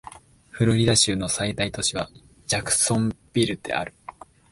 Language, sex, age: Japanese, male, 19-29